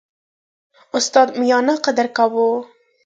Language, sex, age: Pashto, female, under 19